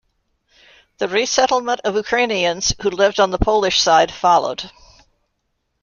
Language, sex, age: English, female, 70-79